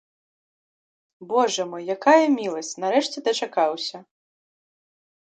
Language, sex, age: Belarusian, female, 19-29